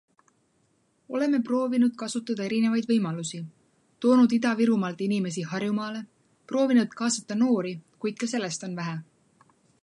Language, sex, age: Estonian, female, 19-29